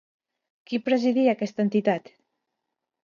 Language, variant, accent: Catalan, Central, central